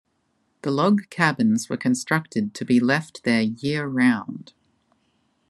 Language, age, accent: English, 30-39, Australian English